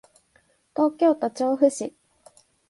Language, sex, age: Japanese, female, 19-29